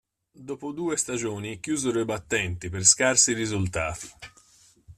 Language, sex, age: Italian, male, 50-59